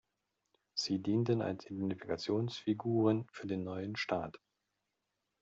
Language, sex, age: German, male, 50-59